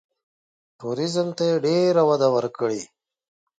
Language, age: Pashto, 30-39